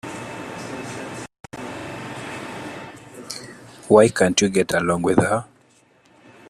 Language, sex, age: English, male, 19-29